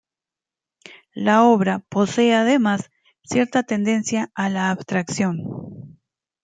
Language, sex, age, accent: Spanish, female, 40-49, Rioplatense: Argentina, Uruguay, este de Bolivia, Paraguay